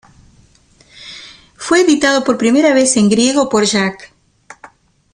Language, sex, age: Spanish, female, 50-59